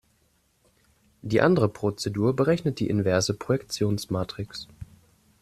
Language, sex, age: German, male, 19-29